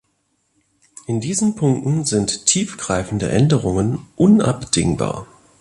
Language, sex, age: German, male, 40-49